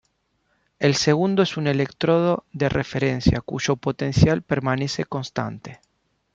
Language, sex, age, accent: Spanish, male, 40-49, Rioplatense: Argentina, Uruguay, este de Bolivia, Paraguay